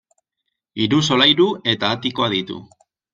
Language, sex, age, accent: Basque, male, 19-29, Mendebalekoa (Araba, Bizkaia, Gipuzkoako mendebaleko herri batzuk)